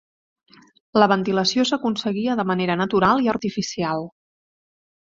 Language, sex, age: Catalan, female, 40-49